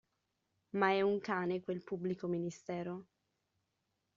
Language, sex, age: Italian, female, 19-29